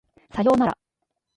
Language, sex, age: Japanese, female, 40-49